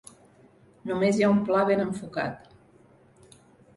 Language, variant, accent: Catalan, Central, central